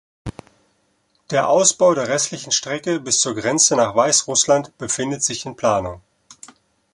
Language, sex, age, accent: German, male, 40-49, Deutschland Deutsch